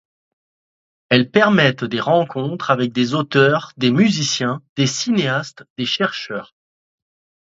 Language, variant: French, Français de métropole